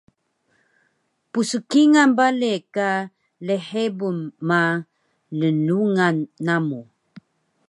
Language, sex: Taroko, female